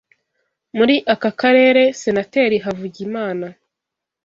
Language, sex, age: Kinyarwanda, female, 19-29